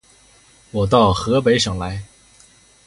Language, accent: Chinese, 出生地：黑龙江省